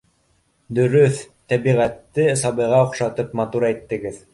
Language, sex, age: Bashkir, male, 19-29